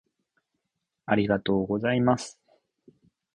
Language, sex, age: Japanese, male, 30-39